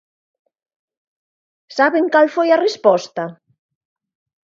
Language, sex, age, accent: Galician, female, 40-49, Normativo (estándar)